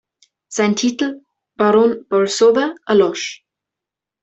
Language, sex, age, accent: German, female, 19-29, Österreichisches Deutsch